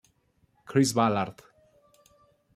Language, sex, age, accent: Spanish, male, 40-49, México